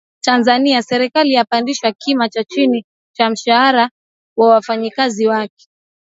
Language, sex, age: Swahili, female, 19-29